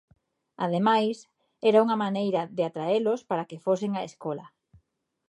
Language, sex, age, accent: Galician, female, 40-49, Atlántico (seseo e gheada)